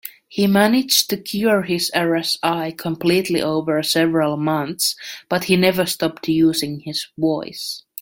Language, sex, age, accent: English, female, 19-29, England English